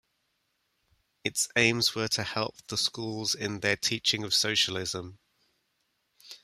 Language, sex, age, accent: English, male, 30-39, England English